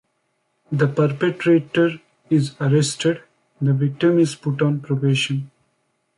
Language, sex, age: English, male, 19-29